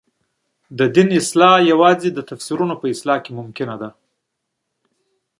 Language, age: Pashto, 40-49